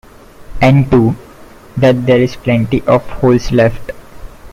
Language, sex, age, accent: English, male, 19-29, India and South Asia (India, Pakistan, Sri Lanka)